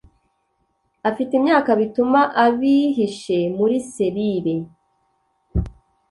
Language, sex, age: Kinyarwanda, female, 19-29